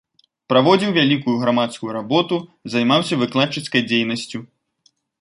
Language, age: Belarusian, 19-29